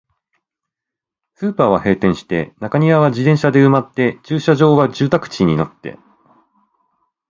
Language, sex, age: Japanese, male, 40-49